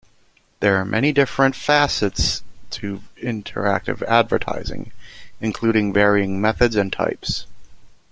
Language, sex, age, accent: English, male, 19-29, United States English